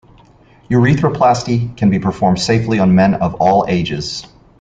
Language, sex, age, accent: English, male, 30-39, United States English